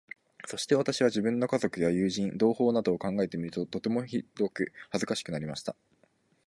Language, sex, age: Japanese, male, 19-29